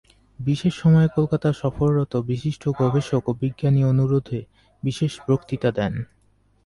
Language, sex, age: Bengali, male, 30-39